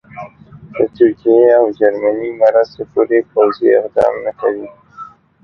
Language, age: Pashto, 19-29